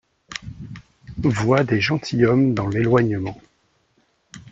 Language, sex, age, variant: French, male, 40-49, Français de métropole